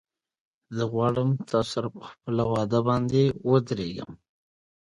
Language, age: English, 19-29